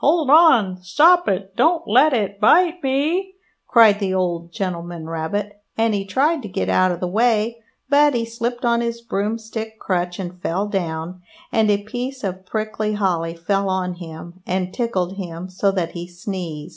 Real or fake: real